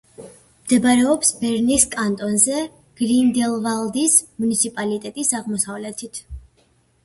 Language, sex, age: Georgian, female, 19-29